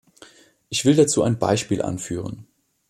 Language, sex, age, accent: German, male, 19-29, Deutschland Deutsch